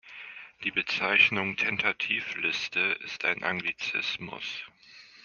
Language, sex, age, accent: German, male, 30-39, Deutschland Deutsch